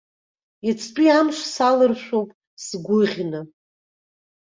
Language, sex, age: Abkhazian, female, 40-49